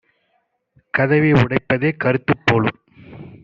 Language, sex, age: Tamil, male, 30-39